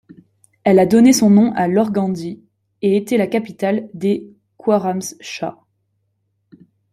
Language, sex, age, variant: French, female, 19-29, Français de métropole